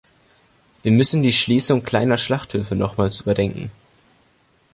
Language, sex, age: German, male, under 19